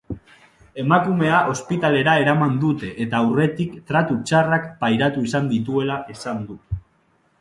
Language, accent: Basque, Mendebalekoa (Araba, Bizkaia, Gipuzkoako mendebaleko herri batzuk)